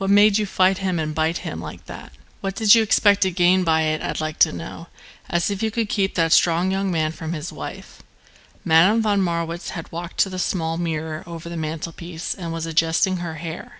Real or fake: real